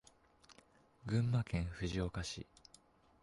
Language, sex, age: Japanese, male, 19-29